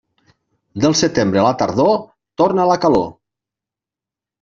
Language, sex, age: Catalan, male, 40-49